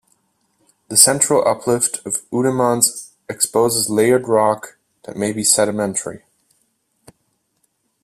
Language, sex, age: English, male, 19-29